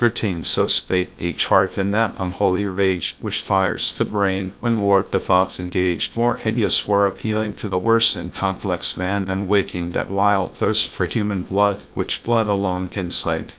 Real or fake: fake